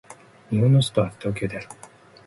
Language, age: Japanese, 50-59